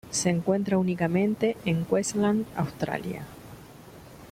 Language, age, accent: Spanish, 50-59, Rioplatense: Argentina, Uruguay, este de Bolivia, Paraguay